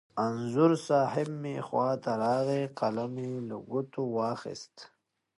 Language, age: Pashto, 30-39